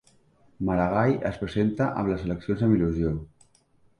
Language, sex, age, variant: Catalan, male, 40-49, Central